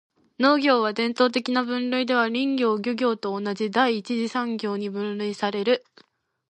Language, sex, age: Japanese, female, 19-29